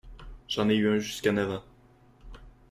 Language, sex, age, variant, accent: French, male, 19-29, Français d'Amérique du Nord, Français du Canada